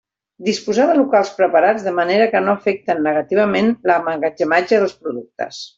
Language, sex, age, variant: Catalan, female, 50-59, Central